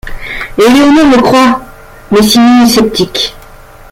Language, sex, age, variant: French, female, 50-59, Français de métropole